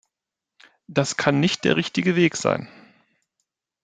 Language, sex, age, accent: German, male, 40-49, Deutschland Deutsch